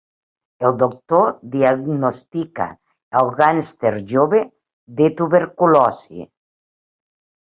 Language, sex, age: Catalan, female, 60-69